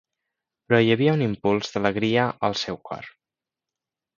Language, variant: Catalan, Central